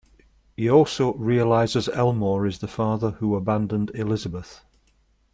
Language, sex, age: English, male, 60-69